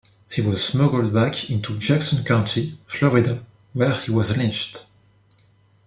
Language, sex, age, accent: English, male, 19-29, United States English